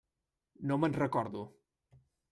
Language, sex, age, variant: Catalan, male, 19-29, Central